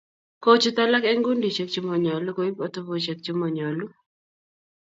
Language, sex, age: Kalenjin, female, 19-29